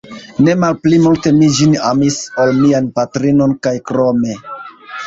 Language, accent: Esperanto, Internacia